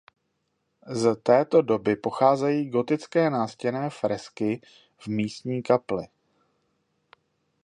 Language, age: Czech, 30-39